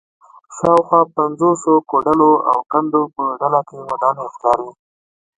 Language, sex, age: Pashto, male, 19-29